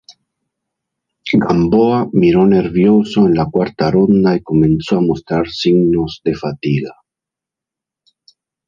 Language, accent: Spanish, España: Centro-Sur peninsular (Madrid, Toledo, Castilla-La Mancha)